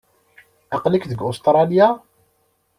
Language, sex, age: Kabyle, male, 19-29